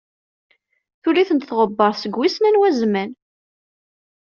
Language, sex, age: Kabyle, female, 19-29